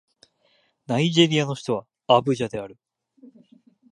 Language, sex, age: Japanese, male, 30-39